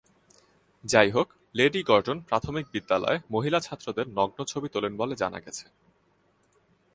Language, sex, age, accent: Bengali, male, 19-29, প্রমিত